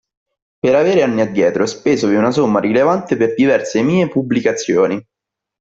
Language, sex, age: Italian, male, 19-29